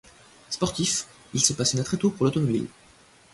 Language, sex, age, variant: French, male, 19-29, Français de métropole